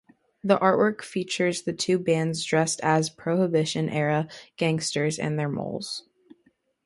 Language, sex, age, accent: English, female, under 19, United States English